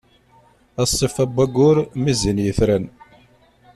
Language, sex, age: Kabyle, male, 50-59